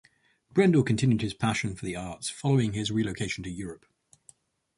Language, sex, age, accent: English, male, 30-39, England English